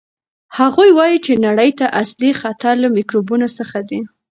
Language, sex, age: Pashto, female, under 19